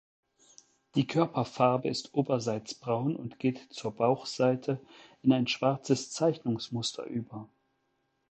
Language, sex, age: German, male, 40-49